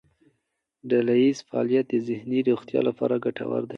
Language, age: Pashto, 19-29